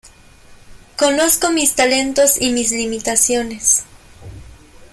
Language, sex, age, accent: Spanish, female, 19-29, México